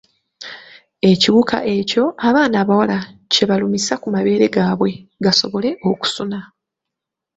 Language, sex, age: Ganda, female, 30-39